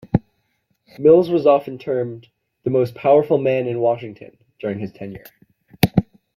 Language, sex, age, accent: English, male, 19-29, United States English